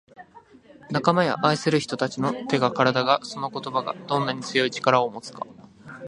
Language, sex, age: Japanese, male, 19-29